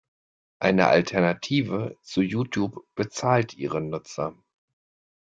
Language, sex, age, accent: German, male, 40-49, Deutschland Deutsch